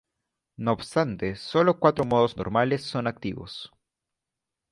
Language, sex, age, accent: Spanish, male, under 19, Andino-Pacífico: Colombia, Perú, Ecuador, oeste de Bolivia y Venezuela andina